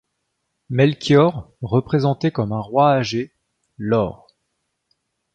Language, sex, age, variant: French, male, 30-39, Français de métropole